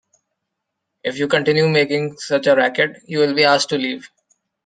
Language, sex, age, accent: English, male, 19-29, India and South Asia (India, Pakistan, Sri Lanka)